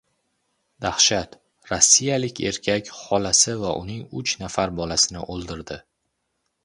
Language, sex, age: Uzbek, male, 19-29